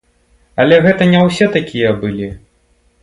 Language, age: Belarusian, 19-29